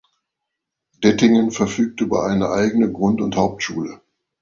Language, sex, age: German, male, 50-59